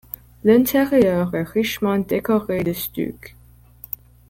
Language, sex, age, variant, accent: French, female, under 19, Français d'Amérique du Nord, Français du Canada